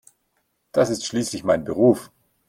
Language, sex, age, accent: German, male, 40-49, Deutschland Deutsch